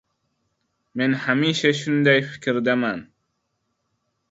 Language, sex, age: Uzbek, male, under 19